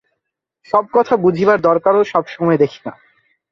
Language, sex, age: Bengali, male, 19-29